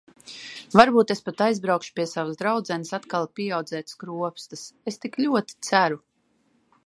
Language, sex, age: Latvian, female, 40-49